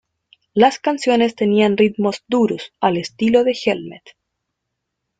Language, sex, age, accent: Spanish, female, 19-29, Chileno: Chile, Cuyo